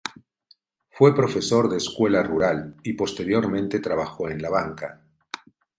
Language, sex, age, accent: Spanish, male, 50-59, Caribe: Cuba, Venezuela, Puerto Rico, República Dominicana, Panamá, Colombia caribeña, México caribeño, Costa del golfo de México